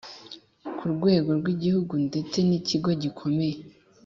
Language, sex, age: Kinyarwanda, female, 19-29